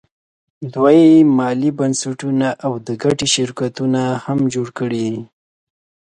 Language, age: Pashto, 19-29